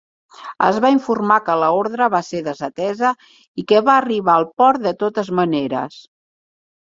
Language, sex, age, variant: Catalan, female, 50-59, Central